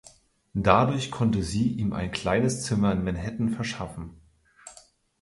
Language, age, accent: German, 19-29, Deutschland Deutsch